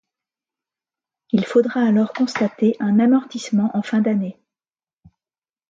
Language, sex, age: French, female, 50-59